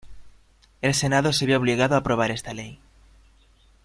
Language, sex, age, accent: Spanish, male, 19-29, España: Centro-Sur peninsular (Madrid, Toledo, Castilla-La Mancha)